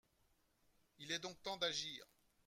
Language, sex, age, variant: French, male, 50-59, Français de métropole